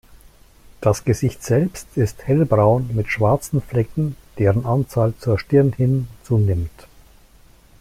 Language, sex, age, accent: German, male, 50-59, Deutschland Deutsch